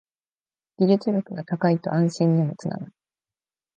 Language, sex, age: Japanese, female, 19-29